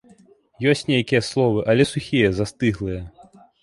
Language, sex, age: Belarusian, male, 19-29